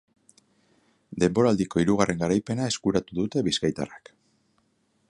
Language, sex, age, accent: Basque, male, 40-49, Mendebalekoa (Araba, Bizkaia, Gipuzkoako mendebaleko herri batzuk)